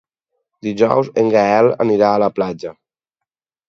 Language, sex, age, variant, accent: Catalan, male, 30-39, Valencià meridional, valencià